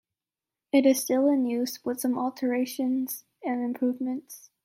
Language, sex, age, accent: English, female, under 19, United States English